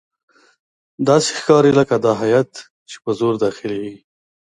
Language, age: Pashto, 30-39